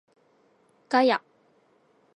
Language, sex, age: Japanese, female, 19-29